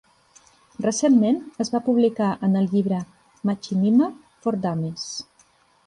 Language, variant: Catalan, Central